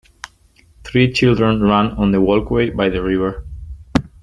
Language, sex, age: English, male, 30-39